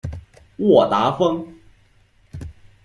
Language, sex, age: Chinese, male, under 19